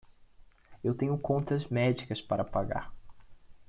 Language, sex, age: Portuguese, male, 30-39